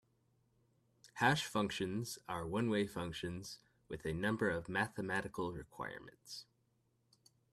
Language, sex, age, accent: English, male, 19-29, United States English